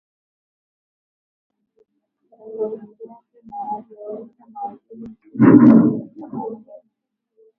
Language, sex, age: Swahili, female, 19-29